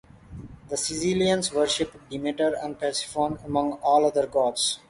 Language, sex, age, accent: English, male, 19-29, India and South Asia (India, Pakistan, Sri Lanka)